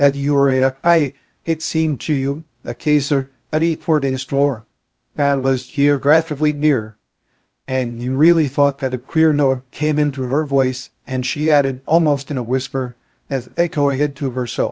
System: TTS, VITS